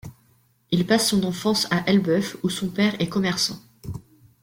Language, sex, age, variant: French, female, 19-29, Français de métropole